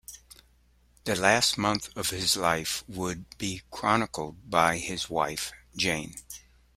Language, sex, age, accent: English, male, 50-59, United States English